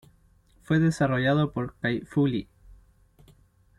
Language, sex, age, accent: Spanish, male, 19-29, Chileno: Chile, Cuyo